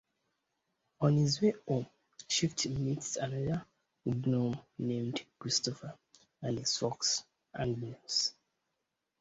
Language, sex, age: English, male, 19-29